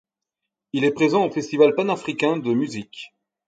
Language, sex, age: French, male, 30-39